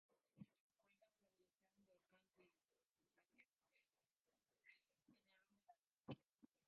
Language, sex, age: Spanish, female, 19-29